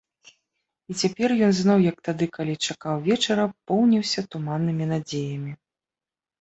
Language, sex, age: Belarusian, female, 30-39